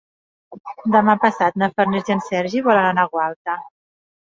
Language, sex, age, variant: Catalan, female, 40-49, Central